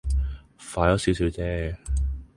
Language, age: Cantonese, 19-29